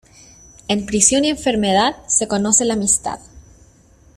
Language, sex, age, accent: Spanish, female, 19-29, Chileno: Chile, Cuyo